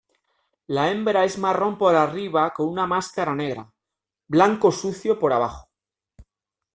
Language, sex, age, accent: Spanish, male, 40-49, España: Norte peninsular (Asturias, Castilla y León, Cantabria, País Vasco, Navarra, Aragón, La Rioja, Guadalajara, Cuenca)